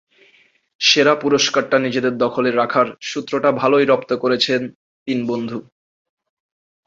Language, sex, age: Bengali, male, 19-29